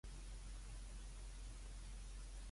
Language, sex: Cantonese, female